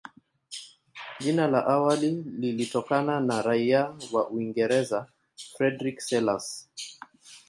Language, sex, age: Swahili, male, 30-39